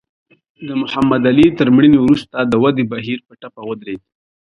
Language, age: Pashto, 19-29